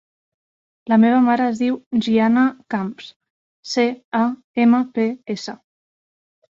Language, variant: Catalan, Central